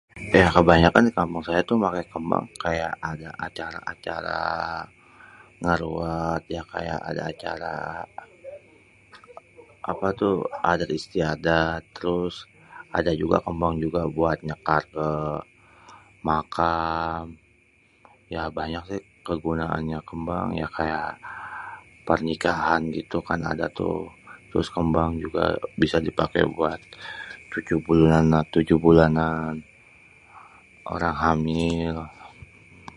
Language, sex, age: Betawi, male, 40-49